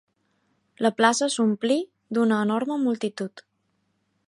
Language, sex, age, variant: Catalan, female, 19-29, Balear